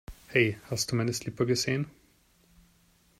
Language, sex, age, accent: German, male, 30-39, Österreichisches Deutsch